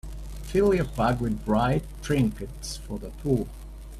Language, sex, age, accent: English, male, 30-39, United States English